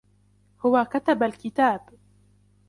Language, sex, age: Arabic, female, under 19